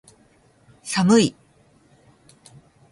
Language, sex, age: Japanese, female, 60-69